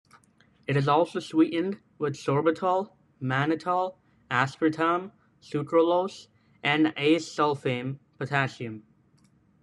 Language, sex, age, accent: English, male, under 19, United States English